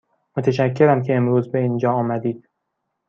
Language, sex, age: Persian, male, 19-29